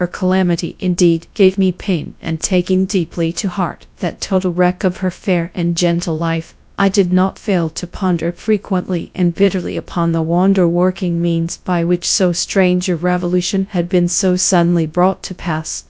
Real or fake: fake